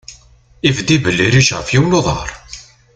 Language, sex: Kabyle, male